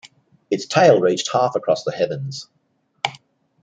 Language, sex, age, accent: English, male, 30-39, Australian English